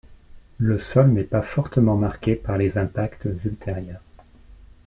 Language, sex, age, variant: French, male, 30-39, Français de métropole